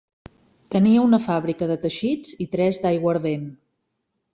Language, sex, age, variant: Catalan, female, 40-49, Central